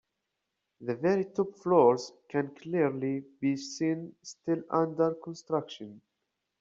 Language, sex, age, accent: English, male, 19-29, United States English